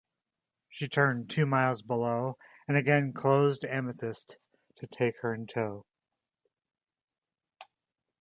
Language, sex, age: English, male, 30-39